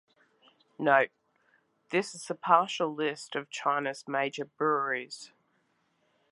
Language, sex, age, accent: English, female, 50-59, Australian English